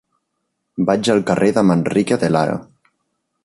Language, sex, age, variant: Catalan, male, 19-29, Central